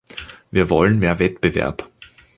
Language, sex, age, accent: German, male, 19-29, Österreichisches Deutsch